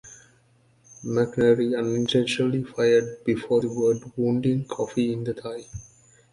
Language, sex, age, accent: English, male, 19-29, United States English